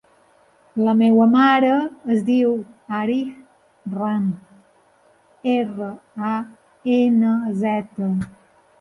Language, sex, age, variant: Catalan, female, 50-59, Balear